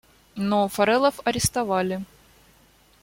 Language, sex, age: Russian, female, 19-29